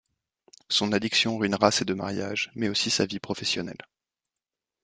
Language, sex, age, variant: French, male, 19-29, Français de métropole